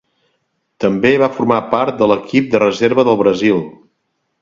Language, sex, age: Catalan, male, 60-69